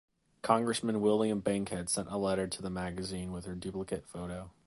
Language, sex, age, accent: English, male, 30-39, United States English